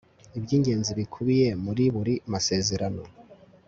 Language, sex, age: Kinyarwanda, male, 19-29